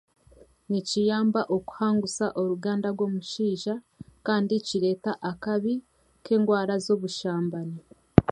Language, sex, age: Chiga, female, 19-29